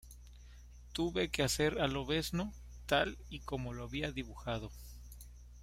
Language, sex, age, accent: Spanish, male, 30-39, México